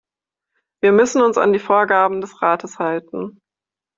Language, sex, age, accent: German, female, 19-29, Deutschland Deutsch